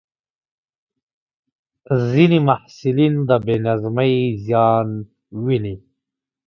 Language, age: Pashto, 30-39